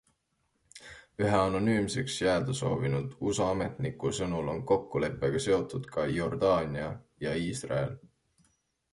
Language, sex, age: Estonian, male, 19-29